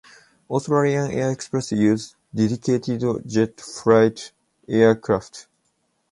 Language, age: English, 19-29